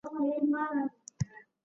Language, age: Pashto, 19-29